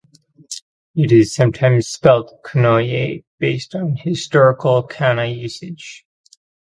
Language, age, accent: English, 30-39, Canadian English